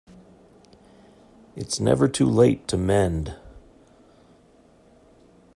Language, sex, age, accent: English, male, 60-69, United States English